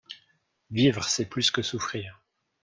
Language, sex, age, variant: French, male, 30-39, Français de métropole